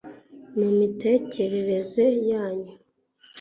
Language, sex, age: Kinyarwanda, female, 19-29